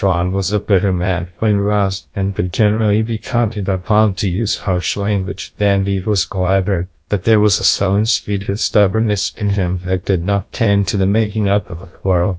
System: TTS, GlowTTS